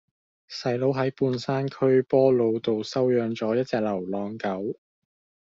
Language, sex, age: Cantonese, male, 30-39